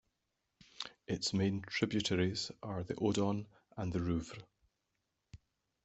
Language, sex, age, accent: English, male, 40-49, Scottish English